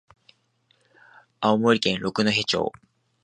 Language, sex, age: Japanese, male, 19-29